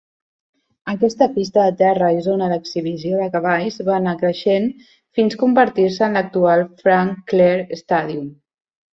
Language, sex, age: Catalan, female, 30-39